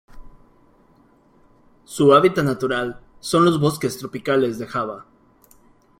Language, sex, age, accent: Spanish, male, 30-39, México